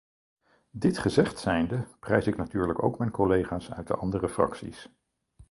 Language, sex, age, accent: Dutch, male, 60-69, Nederlands Nederlands